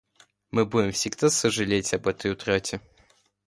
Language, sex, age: Russian, male, under 19